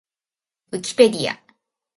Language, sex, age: Japanese, female, 40-49